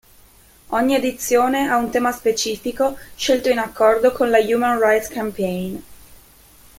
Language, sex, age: Italian, female, 19-29